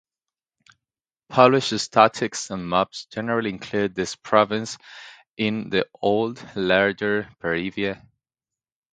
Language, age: English, 19-29